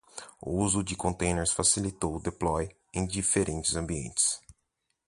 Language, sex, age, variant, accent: Portuguese, male, 19-29, Portuguese (Brasil), Paulista